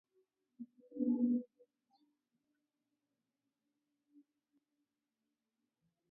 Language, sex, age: Swahili, female, 19-29